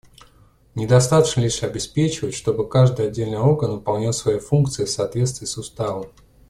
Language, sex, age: Russian, male, 30-39